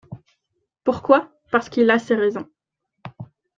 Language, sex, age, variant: French, female, 19-29, Français de métropole